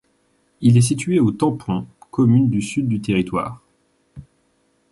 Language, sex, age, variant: French, male, 19-29, Français de métropole